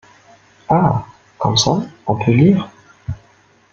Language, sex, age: French, male, 19-29